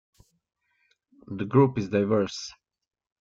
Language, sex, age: English, male, 19-29